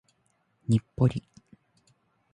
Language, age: Japanese, 19-29